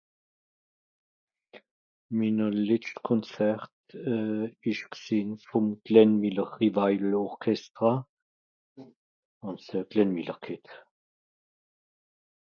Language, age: Swiss German, 60-69